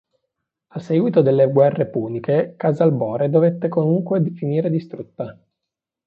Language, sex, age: Italian, male, 19-29